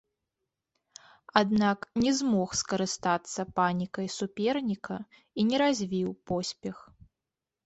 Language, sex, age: Belarusian, female, 30-39